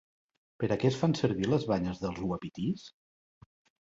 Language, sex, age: Catalan, male, 50-59